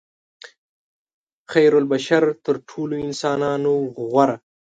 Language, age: Pashto, 19-29